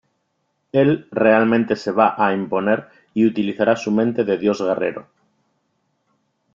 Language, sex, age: Spanish, male, 40-49